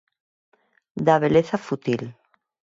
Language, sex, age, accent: Galician, female, 40-49, Normativo (estándar)